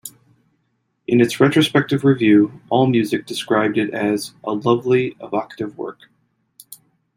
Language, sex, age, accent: English, male, 30-39, United States English